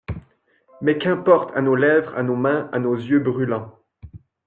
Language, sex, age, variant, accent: French, male, 19-29, Français d'Amérique du Nord, Français du Canada